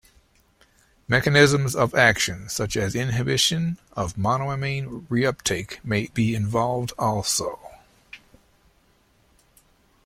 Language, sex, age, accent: English, male, 60-69, United States English